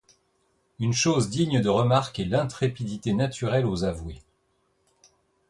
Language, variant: French, Français de métropole